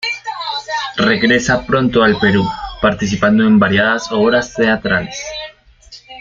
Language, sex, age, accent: Spanish, male, under 19, Andino-Pacífico: Colombia, Perú, Ecuador, oeste de Bolivia y Venezuela andina